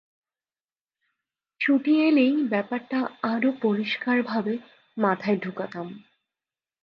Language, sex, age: Bengali, female, 19-29